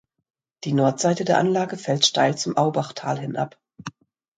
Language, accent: German, Deutschland Deutsch